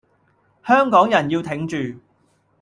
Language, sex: Cantonese, male